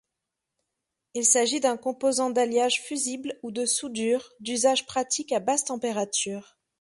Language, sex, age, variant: French, female, 30-39, Français de métropole